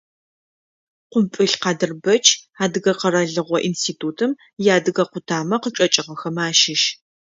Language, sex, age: Adyghe, female, 30-39